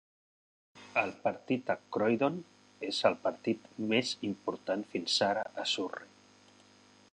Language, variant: Catalan, Central